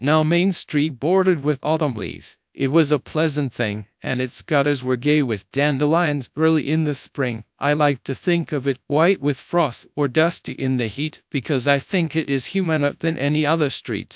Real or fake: fake